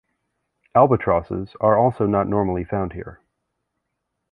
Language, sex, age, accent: English, male, 30-39, United States English